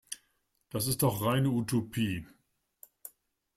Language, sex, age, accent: German, male, 60-69, Deutschland Deutsch